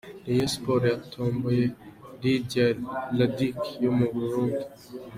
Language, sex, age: Kinyarwanda, male, 19-29